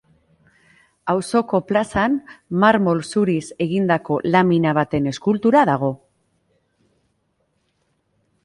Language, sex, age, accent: Basque, female, 40-49, Erdialdekoa edo Nafarra (Gipuzkoa, Nafarroa)